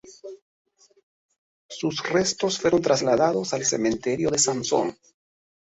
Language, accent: Spanish, Andino-Pacífico: Colombia, Perú, Ecuador, oeste de Bolivia y Venezuela andina